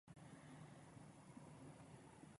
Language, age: English, 19-29